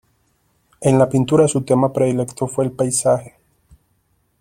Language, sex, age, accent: Spanish, male, 19-29, Caribe: Cuba, Venezuela, Puerto Rico, República Dominicana, Panamá, Colombia caribeña, México caribeño, Costa del golfo de México